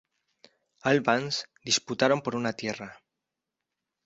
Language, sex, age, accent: Spanish, male, 19-29, España: Centro-Sur peninsular (Madrid, Toledo, Castilla-La Mancha)